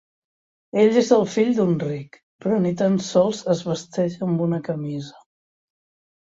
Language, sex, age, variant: Catalan, female, 60-69, Central